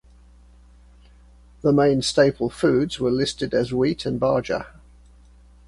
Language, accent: English, England English